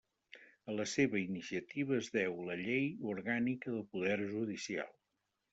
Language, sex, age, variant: Catalan, male, 60-69, Septentrional